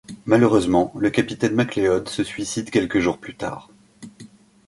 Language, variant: French, Français de métropole